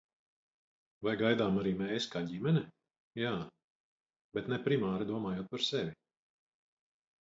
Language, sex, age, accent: Latvian, male, 50-59, Vidus dialekts